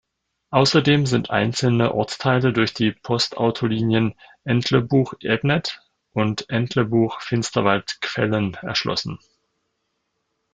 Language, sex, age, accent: German, male, 30-39, Deutschland Deutsch